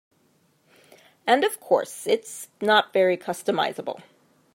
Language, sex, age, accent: English, female, 30-39, United States English